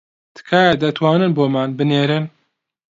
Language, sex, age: Central Kurdish, male, 19-29